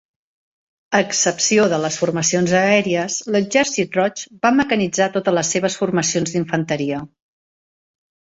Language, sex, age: Catalan, female, 40-49